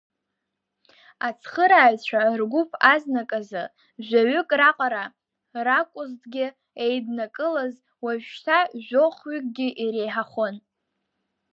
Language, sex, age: Abkhazian, female, under 19